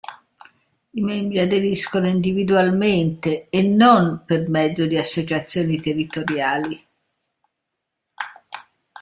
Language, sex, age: Italian, female, 60-69